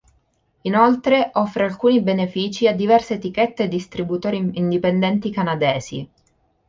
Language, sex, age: Italian, female, 19-29